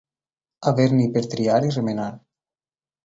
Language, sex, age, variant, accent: Catalan, male, 19-29, Valencià central, valencià